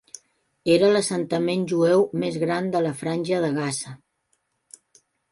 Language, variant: Catalan, Central